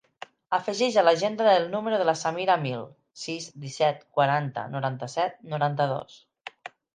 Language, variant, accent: Catalan, Nord-Occidental, Tortosí